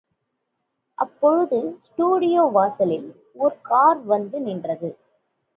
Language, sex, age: Tamil, female, 19-29